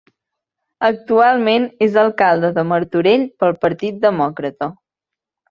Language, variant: Catalan, Nord-Occidental